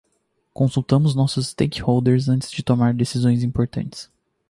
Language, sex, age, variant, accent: Portuguese, male, 19-29, Portuguese (Brasil), Paulista